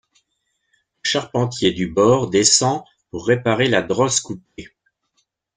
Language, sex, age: French, male, 60-69